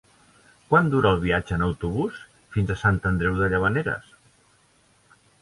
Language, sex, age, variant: Catalan, male, 60-69, Central